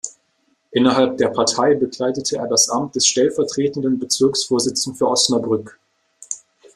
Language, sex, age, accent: German, male, 19-29, Deutschland Deutsch